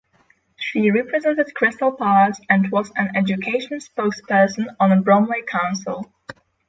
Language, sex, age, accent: English, female, 19-29, Slavic; polish